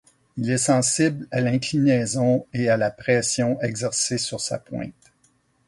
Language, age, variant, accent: French, 50-59, Français d'Amérique du Nord, Français du Canada